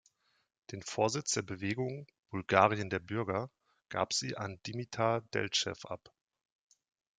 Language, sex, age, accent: German, male, 30-39, Deutschland Deutsch